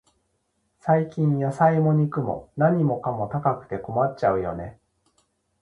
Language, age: Japanese, 40-49